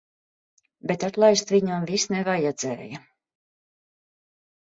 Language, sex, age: Latvian, female, 50-59